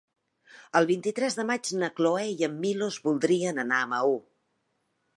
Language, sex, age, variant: Catalan, female, 40-49, Central